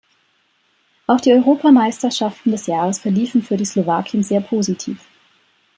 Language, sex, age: German, female, 30-39